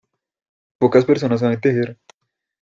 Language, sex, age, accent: Spanish, male, under 19, Andino-Pacífico: Colombia, Perú, Ecuador, oeste de Bolivia y Venezuela andina